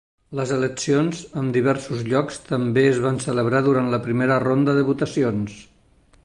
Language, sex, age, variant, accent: Catalan, male, 60-69, Nord-Occidental, nord-occidental